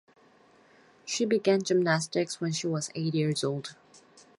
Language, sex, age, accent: English, female, 30-39, Canadian English